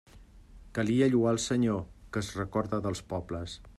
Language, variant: Catalan, Central